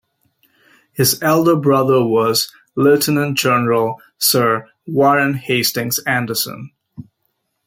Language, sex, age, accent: English, male, 30-39, United States English